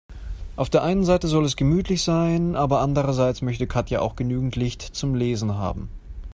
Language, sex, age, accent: German, male, 19-29, Deutschland Deutsch